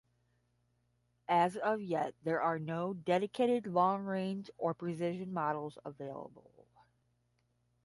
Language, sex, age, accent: English, female, 40-49, United States English; Midwestern